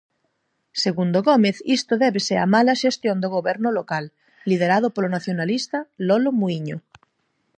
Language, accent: Galician, Normativo (estándar)